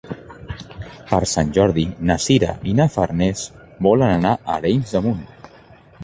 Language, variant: Catalan, Central